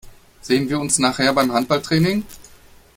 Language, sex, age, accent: German, male, 40-49, Deutschland Deutsch